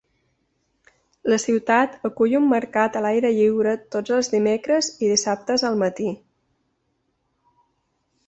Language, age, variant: Catalan, 30-39, Balear